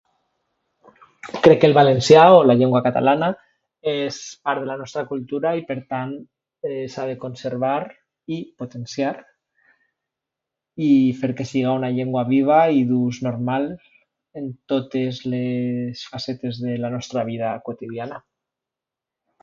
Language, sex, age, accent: Catalan, male, 40-49, valencià